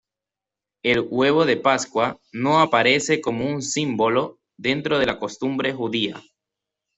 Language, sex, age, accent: Spanish, male, 19-29, Andino-Pacífico: Colombia, Perú, Ecuador, oeste de Bolivia y Venezuela andina